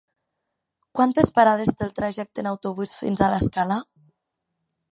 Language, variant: Catalan, Central